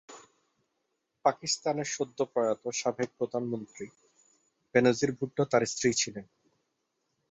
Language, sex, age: Bengali, male, 30-39